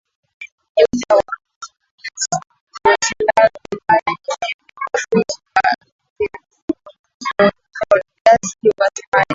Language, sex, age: Swahili, female, 19-29